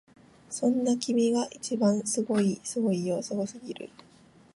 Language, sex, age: Japanese, female, under 19